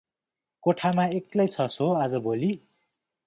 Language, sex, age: Nepali, male, 19-29